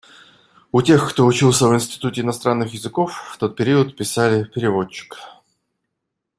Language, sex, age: Russian, male, 19-29